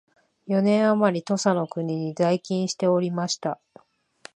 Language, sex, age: Japanese, female, 40-49